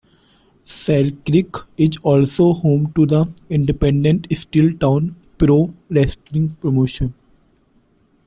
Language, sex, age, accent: English, male, 19-29, India and South Asia (India, Pakistan, Sri Lanka)